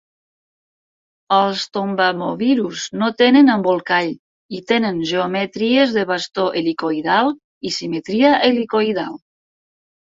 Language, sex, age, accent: Catalan, female, 50-59, aprenent (recent, des del castellà)